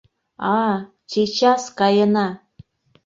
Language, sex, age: Mari, female, 40-49